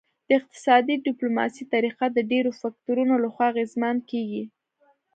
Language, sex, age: Pashto, female, 19-29